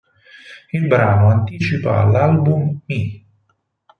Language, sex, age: Italian, male, 30-39